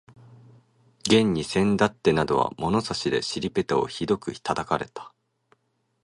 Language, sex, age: Japanese, male, 19-29